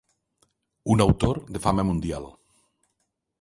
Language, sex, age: Catalan, male, 60-69